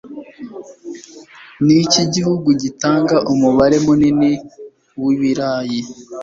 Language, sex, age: Kinyarwanda, male, under 19